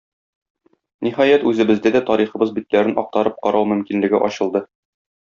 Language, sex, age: Tatar, male, 30-39